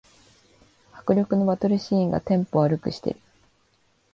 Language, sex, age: Japanese, female, 19-29